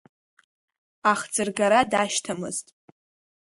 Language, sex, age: Abkhazian, female, under 19